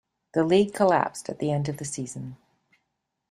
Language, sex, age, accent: English, female, 60-69, Canadian English